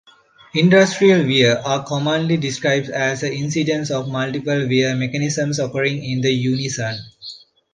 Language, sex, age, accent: English, male, 30-39, India and South Asia (India, Pakistan, Sri Lanka)